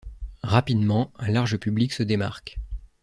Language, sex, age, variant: French, male, 30-39, Français de métropole